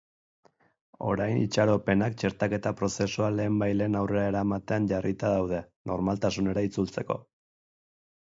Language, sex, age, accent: Basque, male, 30-39, Erdialdekoa edo Nafarra (Gipuzkoa, Nafarroa)